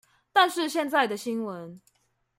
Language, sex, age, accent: Chinese, female, 19-29, 出生地：臺中市